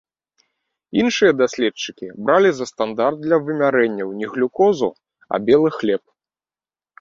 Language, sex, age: Belarusian, male, 30-39